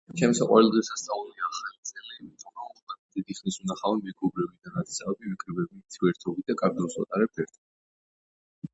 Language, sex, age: Georgian, female, 50-59